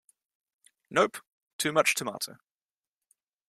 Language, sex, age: English, male, 19-29